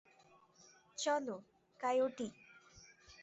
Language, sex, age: Bengali, female, 19-29